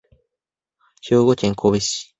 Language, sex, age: Japanese, male, 19-29